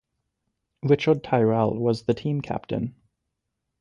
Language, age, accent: English, 19-29, Canadian English